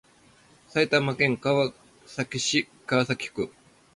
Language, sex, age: Japanese, male, 70-79